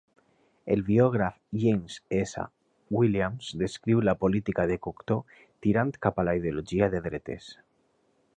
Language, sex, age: Catalan, male, 30-39